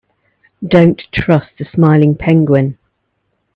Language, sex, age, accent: English, female, 50-59, England English